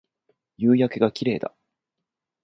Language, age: Japanese, 40-49